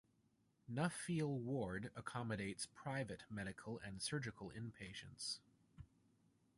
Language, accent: English, United States English